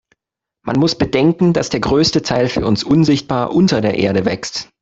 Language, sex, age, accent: German, male, 19-29, Deutschland Deutsch